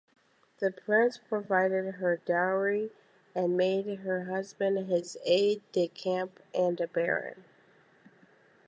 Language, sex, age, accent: English, female, 19-29, United States English